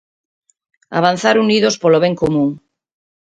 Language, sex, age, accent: Galician, female, 50-59, Central (gheada)